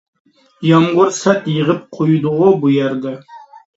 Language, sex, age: Uyghur, female, 19-29